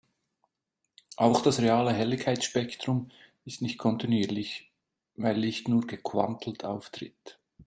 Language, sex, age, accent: German, male, 40-49, Schweizerdeutsch